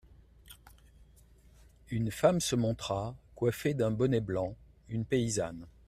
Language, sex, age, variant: French, male, 50-59, Français de métropole